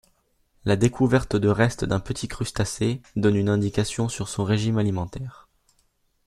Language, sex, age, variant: French, male, under 19, Français de métropole